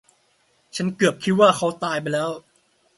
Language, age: Thai, under 19